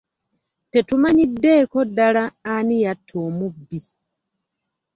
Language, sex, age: Ganda, female, 50-59